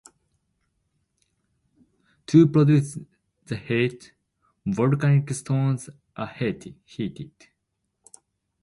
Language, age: English, 19-29